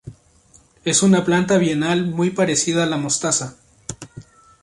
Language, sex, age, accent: Spanish, male, 19-29, Andino-Pacífico: Colombia, Perú, Ecuador, oeste de Bolivia y Venezuela andina